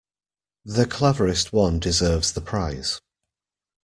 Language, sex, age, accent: English, male, 30-39, England English